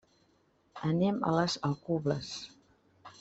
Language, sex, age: Catalan, female, 60-69